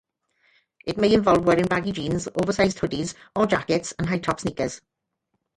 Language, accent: English, Welsh English